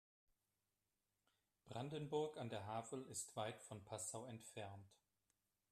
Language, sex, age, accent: German, male, 50-59, Deutschland Deutsch